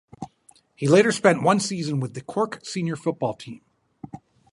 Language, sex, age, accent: English, male, 40-49, United States English